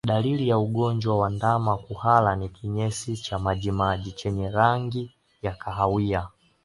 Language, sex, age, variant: Swahili, male, 19-29, Kiswahili cha Bara ya Tanzania